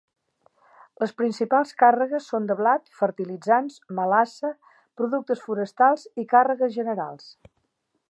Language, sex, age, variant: Catalan, female, 70-79, Central